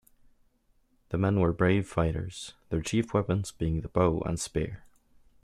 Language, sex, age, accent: English, male, 19-29, United States English